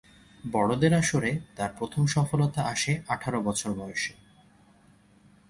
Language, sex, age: Bengali, male, 19-29